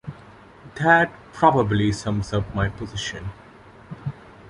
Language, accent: English, India and South Asia (India, Pakistan, Sri Lanka)